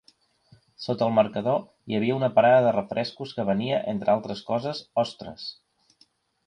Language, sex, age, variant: Catalan, male, 40-49, Central